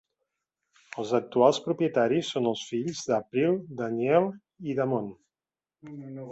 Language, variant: Catalan, Central